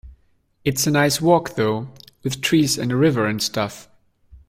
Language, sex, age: English, male, 19-29